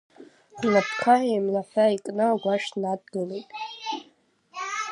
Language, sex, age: Abkhazian, female, 30-39